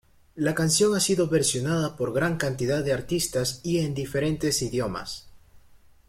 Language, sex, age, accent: Spanish, male, under 19, Andino-Pacífico: Colombia, Perú, Ecuador, oeste de Bolivia y Venezuela andina